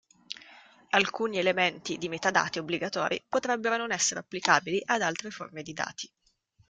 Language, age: Italian, 19-29